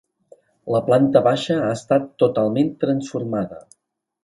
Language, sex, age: Catalan, male, 50-59